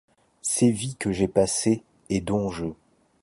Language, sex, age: French, male, 40-49